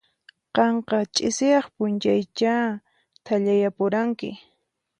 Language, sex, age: Puno Quechua, female, 19-29